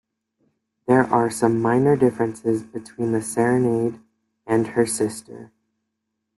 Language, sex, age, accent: English, male, under 19, United States English